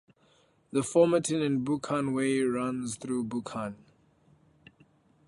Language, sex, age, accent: English, male, 19-29, Southern African (South Africa, Zimbabwe, Namibia)